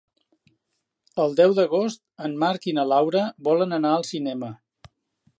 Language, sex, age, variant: Catalan, male, 60-69, Central